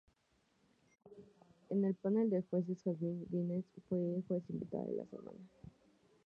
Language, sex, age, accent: Spanish, female, under 19, México